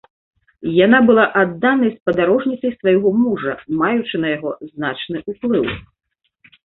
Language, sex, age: Belarusian, female, 40-49